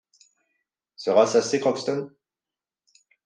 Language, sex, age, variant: French, male, 30-39, Français de métropole